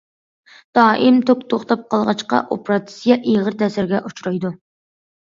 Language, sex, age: Uyghur, female, under 19